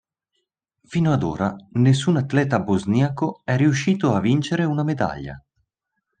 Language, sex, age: Italian, male, 30-39